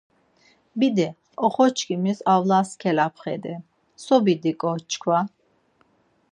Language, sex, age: Laz, female, 50-59